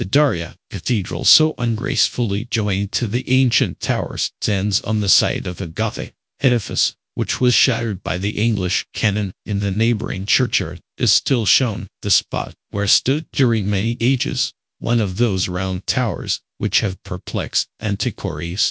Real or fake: fake